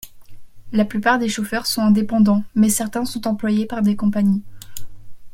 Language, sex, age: French, female, 19-29